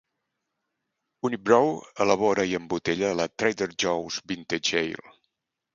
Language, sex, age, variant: Catalan, male, 60-69, Central